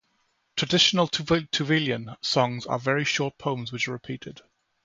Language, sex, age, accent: English, male, 30-39, Welsh English